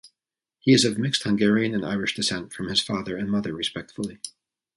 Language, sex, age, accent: English, male, 40-49, United States English